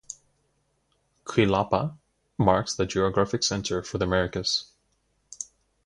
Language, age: English, 19-29